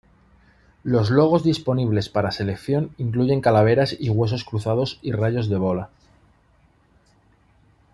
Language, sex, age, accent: Spanish, male, 30-39, España: Norte peninsular (Asturias, Castilla y León, Cantabria, País Vasco, Navarra, Aragón, La Rioja, Guadalajara, Cuenca)